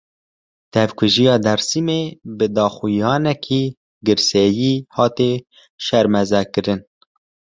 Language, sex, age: Kurdish, male, 19-29